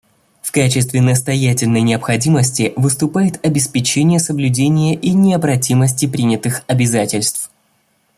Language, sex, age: Russian, male, under 19